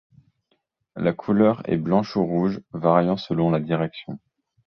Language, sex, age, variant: French, male, 30-39, Français de métropole